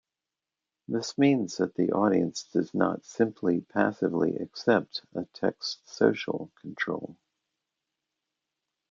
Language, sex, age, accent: English, male, 60-69, United States English